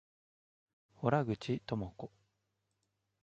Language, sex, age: Japanese, male, 30-39